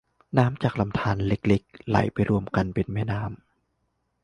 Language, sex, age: Thai, male, 19-29